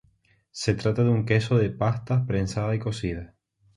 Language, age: Spanish, 19-29